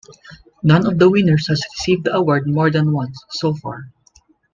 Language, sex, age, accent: English, male, 19-29, Filipino